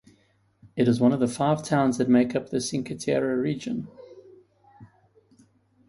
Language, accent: English, Southern African (South Africa, Zimbabwe, Namibia)